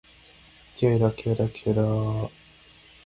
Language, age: Japanese, 19-29